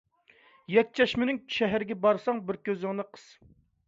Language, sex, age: Uyghur, male, 30-39